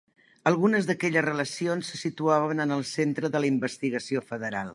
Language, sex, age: Catalan, female, 60-69